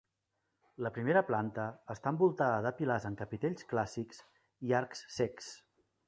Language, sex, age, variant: Catalan, male, 40-49, Central